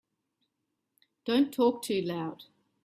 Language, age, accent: English, 40-49, Australian English